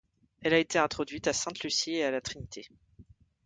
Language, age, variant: French, 30-39, Français de métropole